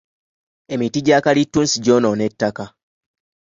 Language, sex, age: Ganda, male, 19-29